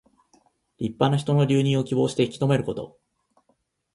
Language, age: Japanese, 19-29